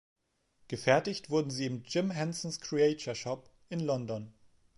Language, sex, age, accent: German, male, 19-29, Deutschland Deutsch